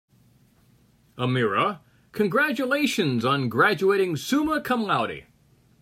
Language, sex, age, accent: English, male, 60-69, United States English